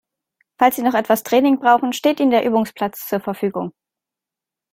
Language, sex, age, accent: German, female, 19-29, Deutschland Deutsch